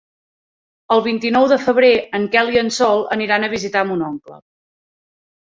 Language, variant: Catalan, Central